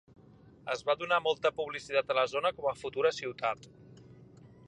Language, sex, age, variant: Catalan, male, 40-49, Central